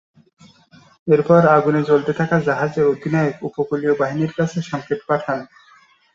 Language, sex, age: Bengali, male, 19-29